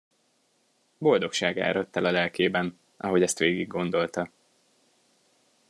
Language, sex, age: Hungarian, male, 19-29